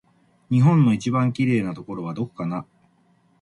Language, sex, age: Japanese, male, 50-59